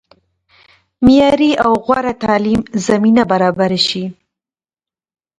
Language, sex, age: Pashto, female, 19-29